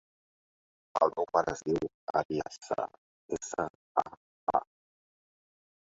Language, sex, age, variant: Catalan, male, 50-59, Central